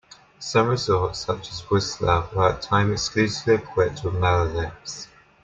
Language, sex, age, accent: English, male, under 19, England English